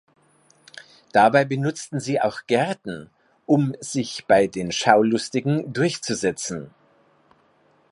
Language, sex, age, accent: German, male, 60-69, Österreichisches Deutsch